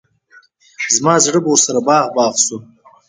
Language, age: Pashto, 19-29